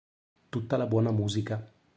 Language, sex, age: Italian, male, 40-49